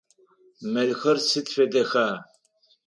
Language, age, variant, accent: Adyghe, 60-69, Адыгабзэ (Кирил, пстэумэ зэдыряе), Кıэмгуй (Çemguy)